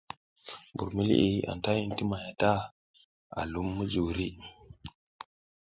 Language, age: South Giziga, 19-29